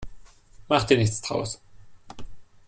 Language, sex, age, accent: German, male, 19-29, Deutschland Deutsch